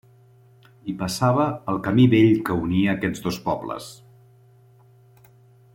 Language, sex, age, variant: Catalan, male, 40-49, Central